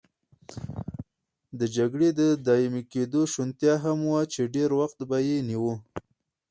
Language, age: Pashto, 19-29